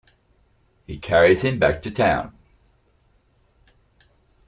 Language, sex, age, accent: English, male, 60-69, Australian English